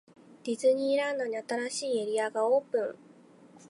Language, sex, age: Japanese, female, 19-29